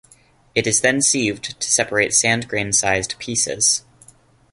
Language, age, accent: English, 19-29, Canadian English